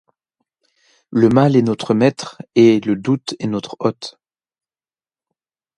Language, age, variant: French, under 19, Français de métropole